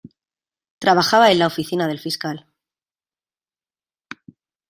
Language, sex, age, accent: Spanish, female, 30-39, España: Centro-Sur peninsular (Madrid, Toledo, Castilla-La Mancha)